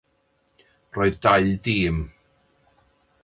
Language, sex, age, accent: Welsh, male, 40-49, Y Deyrnas Unedig Cymraeg